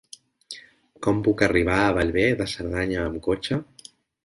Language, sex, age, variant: Catalan, male, 50-59, Central